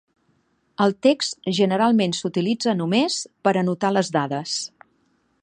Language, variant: Catalan, Nord-Occidental